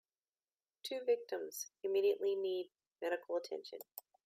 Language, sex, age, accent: English, female, 40-49, United States English